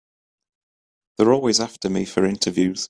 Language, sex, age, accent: English, male, 19-29, England English